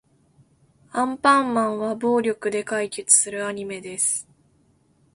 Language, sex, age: Japanese, female, 19-29